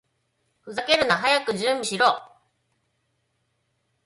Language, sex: Japanese, female